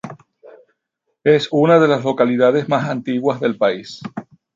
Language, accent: Spanish, Caribe: Cuba, Venezuela, Puerto Rico, República Dominicana, Panamá, Colombia caribeña, México caribeño, Costa del golfo de México